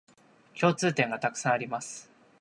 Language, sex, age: Japanese, male, 19-29